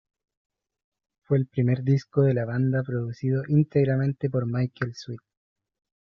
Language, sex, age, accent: Spanish, male, 19-29, Chileno: Chile, Cuyo